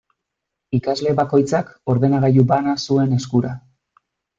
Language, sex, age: Basque, male, 30-39